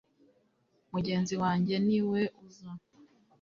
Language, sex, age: Kinyarwanda, female, 19-29